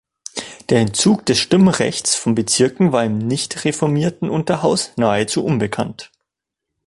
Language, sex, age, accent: German, male, 19-29, Deutschland Deutsch